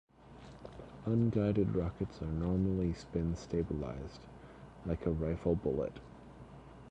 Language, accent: English, United States English